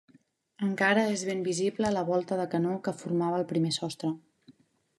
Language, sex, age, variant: Catalan, female, 30-39, Central